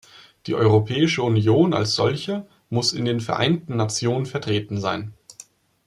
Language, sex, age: German, male, 30-39